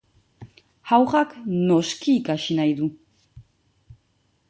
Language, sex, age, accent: Basque, female, 40-49, Nafar-lapurtarra edo Zuberotarra (Lapurdi, Nafarroa Beherea, Zuberoa)